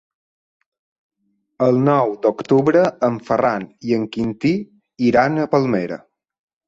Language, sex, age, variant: Catalan, male, 30-39, Balear